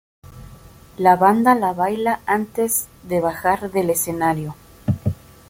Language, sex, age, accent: Spanish, female, 30-39, México